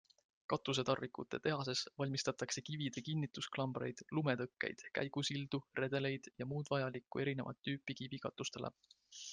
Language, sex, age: Estonian, male, 19-29